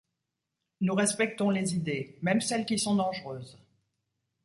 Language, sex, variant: French, female, Français de métropole